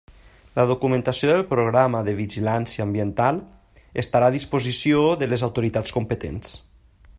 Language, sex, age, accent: Catalan, male, 30-39, valencià